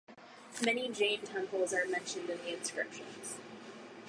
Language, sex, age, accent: English, female, under 19, United States English